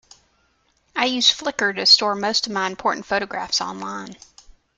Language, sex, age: English, female, 40-49